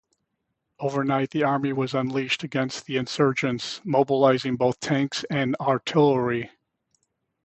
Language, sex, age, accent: English, male, 60-69, United States English